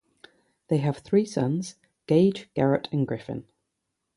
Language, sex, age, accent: English, female, 30-39, England English; yorkshire